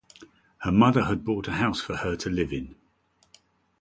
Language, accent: English, England English